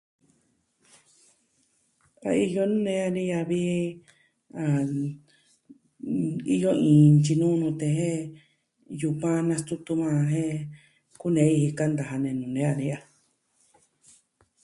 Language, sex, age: Southwestern Tlaxiaco Mixtec, female, 40-49